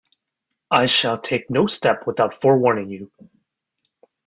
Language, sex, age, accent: English, male, 30-39, Canadian English